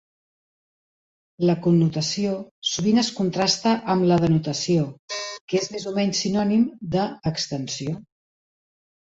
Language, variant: Catalan, Central